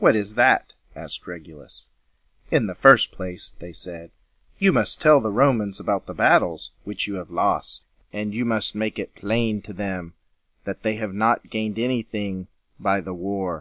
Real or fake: real